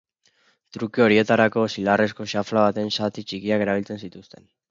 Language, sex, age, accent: Basque, male, under 19, Mendebalekoa (Araba, Bizkaia, Gipuzkoako mendebaleko herri batzuk)